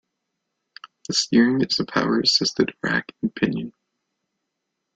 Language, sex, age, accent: English, male, 19-29, United States English